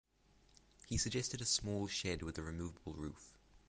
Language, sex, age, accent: English, male, 19-29, England English; New Zealand English